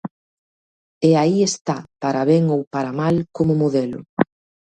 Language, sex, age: Galician, female, 30-39